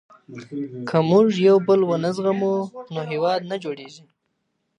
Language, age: Pashto, 19-29